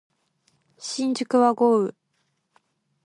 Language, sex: Japanese, female